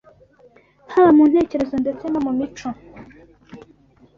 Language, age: Kinyarwanda, 19-29